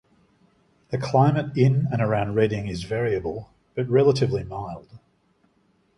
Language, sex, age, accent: English, male, 50-59, Australian English